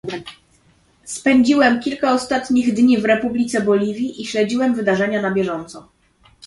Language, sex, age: Polish, female, 19-29